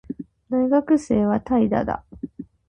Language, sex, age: Japanese, female, 19-29